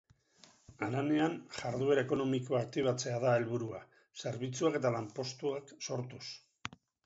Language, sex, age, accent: Basque, male, 50-59, Mendebalekoa (Araba, Bizkaia, Gipuzkoako mendebaleko herri batzuk)